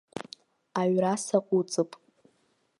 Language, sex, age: Abkhazian, female, 19-29